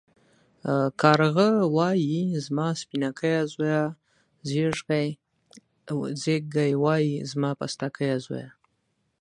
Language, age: Pashto, 19-29